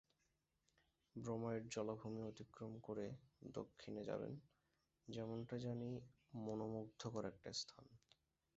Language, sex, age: Bengali, male, 19-29